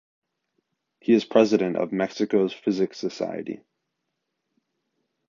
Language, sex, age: English, male, under 19